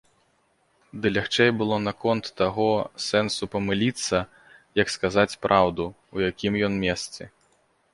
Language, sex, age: Belarusian, male, 19-29